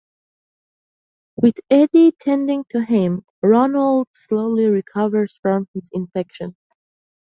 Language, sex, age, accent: English, female, 19-29, United States English